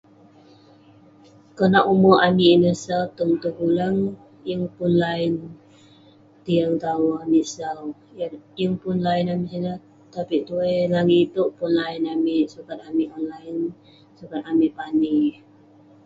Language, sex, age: Western Penan, female, 19-29